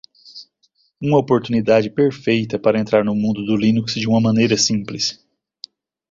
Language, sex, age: Portuguese, male, 30-39